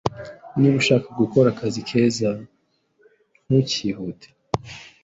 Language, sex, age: Kinyarwanda, female, 30-39